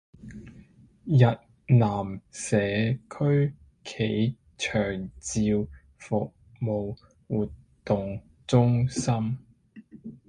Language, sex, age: Chinese, male, 19-29